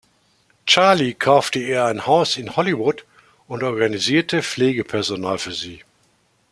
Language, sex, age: German, male, 60-69